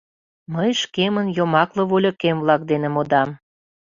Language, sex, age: Mari, female, 40-49